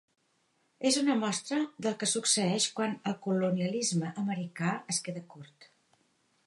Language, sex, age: Catalan, female, 60-69